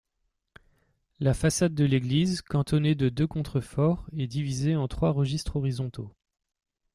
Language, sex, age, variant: French, male, 30-39, Français de métropole